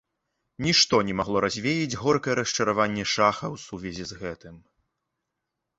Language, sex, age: Belarusian, male, 19-29